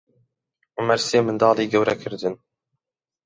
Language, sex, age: Central Kurdish, male, under 19